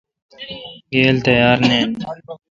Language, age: Kalkoti, 19-29